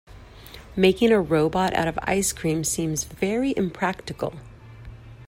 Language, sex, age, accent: English, female, 30-39, United States English